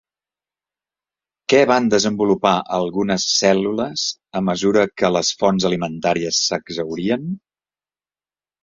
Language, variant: Catalan, Central